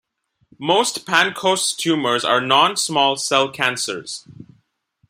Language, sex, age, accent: English, male, under 19, India and South Asia (India, Pakistan, Sri Lanka)